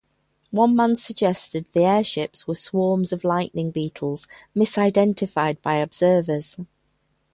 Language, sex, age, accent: English, female, 50-59, England English